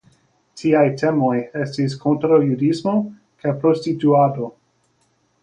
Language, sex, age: Esperanto, male, 30-39